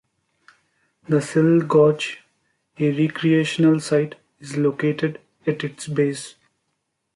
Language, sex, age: English, male, 19-29